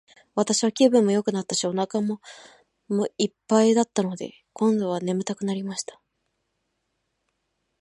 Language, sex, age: Japanese, female, 19-29